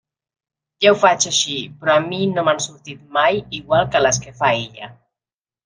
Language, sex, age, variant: Catalan, female, 40-49, Central